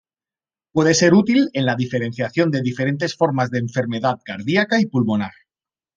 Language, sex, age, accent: Spanish, male, 40-49, España: Centro-Sur peninsular (Madrid, Toledo, Castilla-La Mancha)